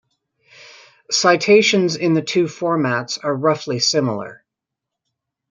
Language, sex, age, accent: English, female, 50-59, Canadian English